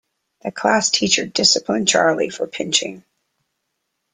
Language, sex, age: English, female, 50-59